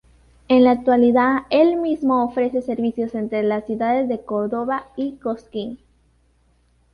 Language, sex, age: Spanish, female, under 19